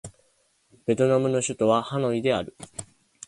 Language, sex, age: Japanese, male, 19-29